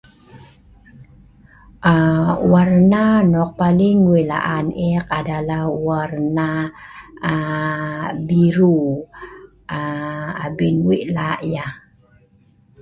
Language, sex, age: Sa'ban, female, 50-59